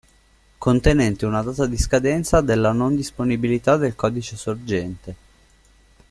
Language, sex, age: Italian, male, 19-29